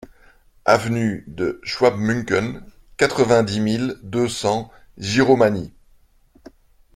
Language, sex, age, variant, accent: French, male, 40-49, Français d'Europe, Français de Belgique